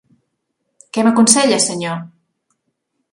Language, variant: Catalan, Central